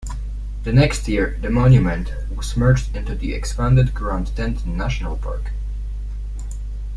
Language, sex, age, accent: English, male, under 19, United States English